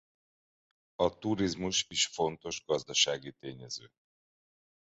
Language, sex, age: Hungarian, male, 40-49